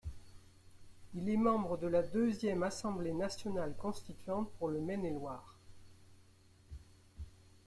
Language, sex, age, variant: French, female, 50-59, Français de métropole